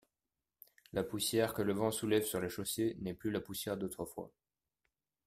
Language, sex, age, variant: French, male, 19-29, Français de métropole